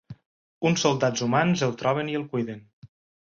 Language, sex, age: Catalan, male, 30-39